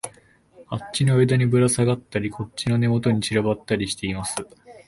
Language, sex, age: Japanese, male, 19-29